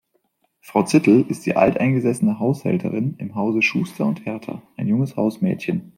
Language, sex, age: German, male, 19-29